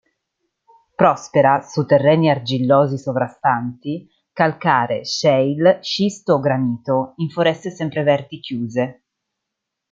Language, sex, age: Italian, female, 30-39